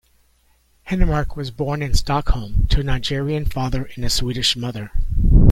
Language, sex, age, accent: English, male, 60-69, United States English